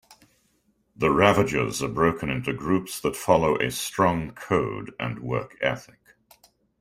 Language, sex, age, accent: English, male, 60-69, Canadian English